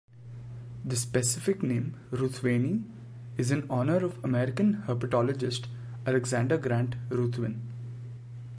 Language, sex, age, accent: English, male, 19-29, India and South Asia (India, Pakistan, Sri Lanka)